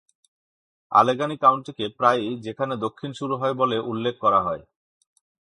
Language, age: Bengali, 30-39